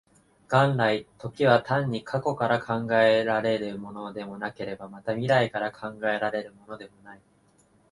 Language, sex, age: Japanese, male, 19-29